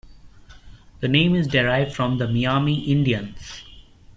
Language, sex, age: English, male, 19-29